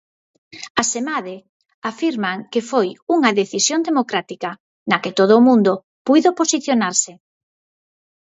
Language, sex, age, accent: Galician, female, 50-59, Normativo (estándar)